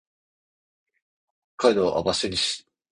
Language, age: Japanese, 30-39